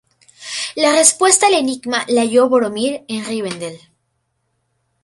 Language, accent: Spanish, Andino-Pacífico: Colombia, Perú, Ecuador, oeste de Bolivia y Venezuela andina